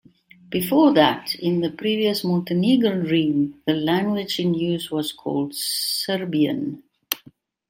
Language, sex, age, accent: English, female, 60-69, Southern African (South Africa, Zimbabwe, Namibia)